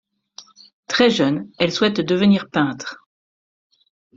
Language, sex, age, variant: French, female, 40-49, Français de métropole